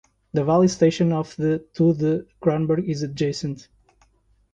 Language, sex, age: English, male, 30-39